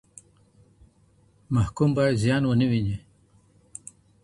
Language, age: Pashto, 60-69